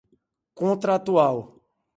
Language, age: Portuguese, 40-49